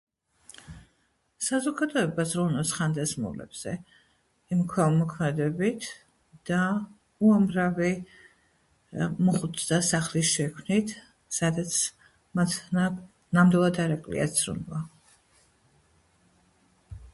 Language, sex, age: Georgian, female, 60-69